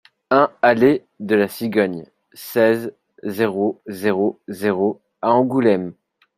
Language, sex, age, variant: French, male, 30-39, Français de métropole